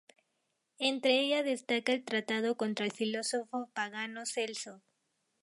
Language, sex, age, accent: Spanish, female, 19-29, México